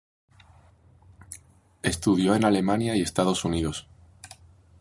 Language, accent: Spanish, España: Sur peninsular (Andalucia, Extremadura, Murcia)